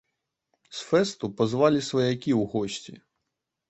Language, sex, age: Belarusian, male, 19-29